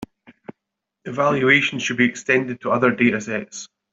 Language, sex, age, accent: English, male, 30-39, Scottish English